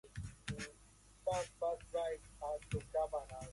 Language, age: English, 19-29